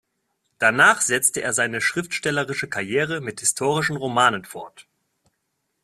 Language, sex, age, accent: German, male, 30-39, Deutschland Deutsch